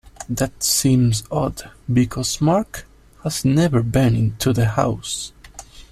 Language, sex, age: English, male, 19-29